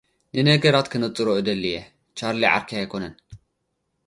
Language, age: Tigrinya, 19-29